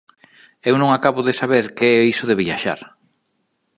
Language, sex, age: Galician, male, 40-49